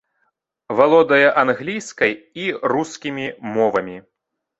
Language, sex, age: Belarusian, male, 19-29